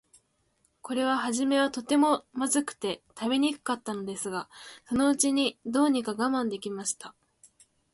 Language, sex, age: Japanese, male, under 19